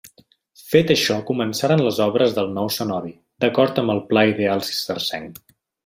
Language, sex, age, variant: Catalan, male, 19-29, Central